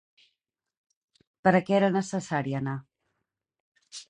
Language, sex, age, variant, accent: Catalan, female, 40-49, Central, Camp de Tarragona